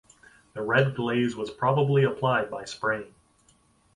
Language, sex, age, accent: English, male, 30-39, Canadian English